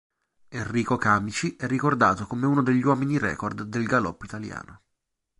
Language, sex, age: Italian, male, 30-39